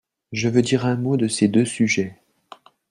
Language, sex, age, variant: French, male, 40-49, Français de métropole